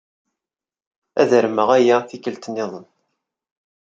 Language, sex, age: Kabyle, male, 30-39